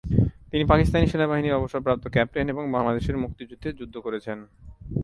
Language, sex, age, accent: Bengali, male, 19-29, Native